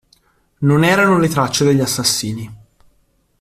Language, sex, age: Italian, male, 19-29